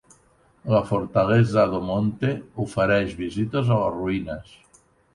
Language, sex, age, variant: Catalan, male, 60-69, Central